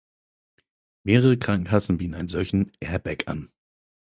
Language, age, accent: German, 30-39, Deutschland Deutsch